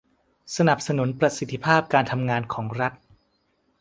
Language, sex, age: Thai, male, 30-39